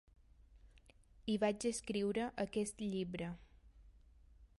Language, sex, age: Catalan, female, 19-29